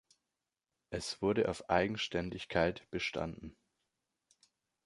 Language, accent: German, Deutschland Deutsch